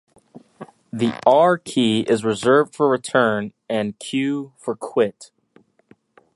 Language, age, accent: English, under 19, United States English